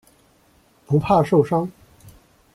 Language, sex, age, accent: Chinese, male, 19-29, 出生地：江苏省